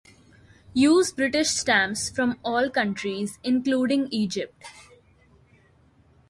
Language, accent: English, India and South Asia (India, Pakistan, Sri Lanka)